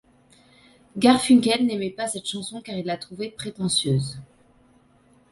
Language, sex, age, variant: French, female, 19-29, Français de métropole